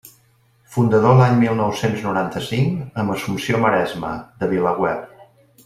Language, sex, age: Catalan, male, 50-59